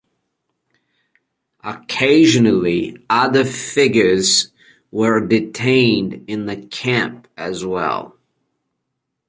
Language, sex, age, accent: English, male, 40-49, United States English